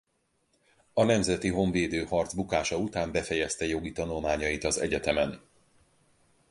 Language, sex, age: Hungarian, male, 40-49